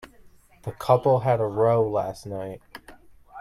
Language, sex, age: English, male, 19-29